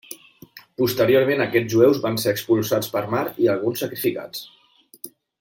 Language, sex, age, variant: Catalan, male, 30-39, Septentrional